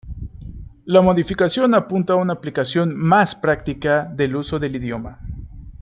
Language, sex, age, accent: Spanish, male, 19-29, México